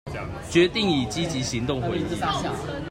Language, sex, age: Chinese, male, 30-39